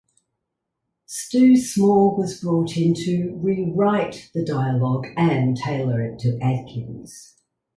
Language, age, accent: English, 60-69, Australian English